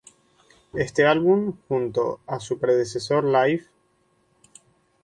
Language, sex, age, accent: Spanish, male, 19-29, España: Islas Canarias